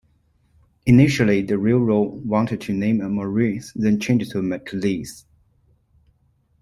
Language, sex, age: English, male, 40-49